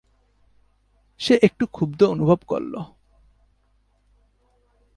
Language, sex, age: Bengali, male, 19-29